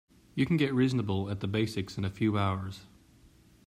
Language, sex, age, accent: English, male, 30-39, United States English